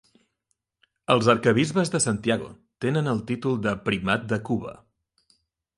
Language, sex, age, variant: Catalan, male, 30-39, Central